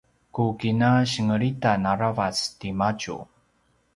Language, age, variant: Paiwan, 30-39, pinayuanan a kinaikacedasan (東排灣語)